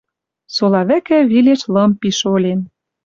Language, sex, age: Western Mari, female, 30-39